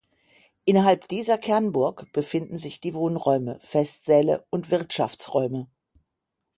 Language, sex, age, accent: German, female, 50-59, Deutschland Deutsch